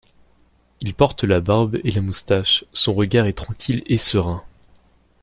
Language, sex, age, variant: French, male, under 19, Français de métropole